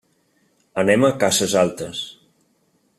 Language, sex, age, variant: Catalan, male, 19-29, Central